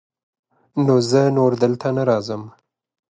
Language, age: Pashto, 30-39